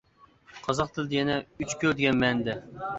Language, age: Uyghur, 30-39